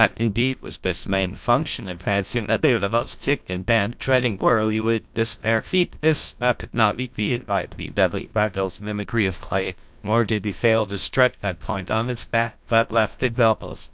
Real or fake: fake